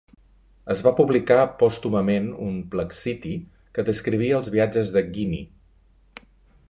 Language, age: Catalan, 40-49